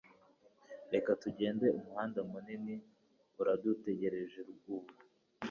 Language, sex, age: Kinyarwanda, male, 19-29